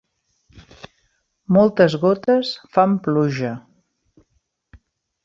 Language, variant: Catalan, Central